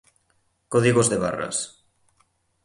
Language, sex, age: Spanish, male, 19-29